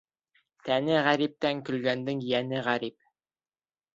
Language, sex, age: Bashkir, male, under 19